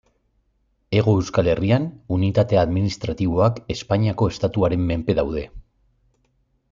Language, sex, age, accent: Basque, male, 40-49, Erdialdekoa edo Nafarra (Gipuzkoa, Nafarroa)